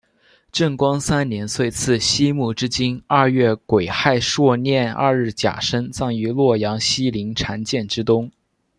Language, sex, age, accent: Chinese, male, under 19, 出生地：湖南省